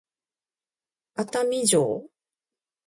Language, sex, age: Japanese, female, 40-49